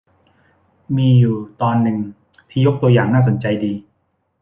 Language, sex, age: Thai, male, 19-29